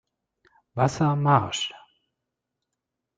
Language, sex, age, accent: German, male, 40-49, Deutschland Deutsch